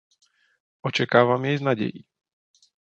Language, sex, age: Czech, male, 30-39